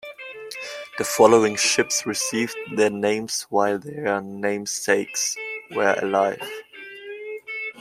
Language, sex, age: English, male, 19-29